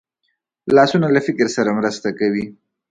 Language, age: Pashto, 19-29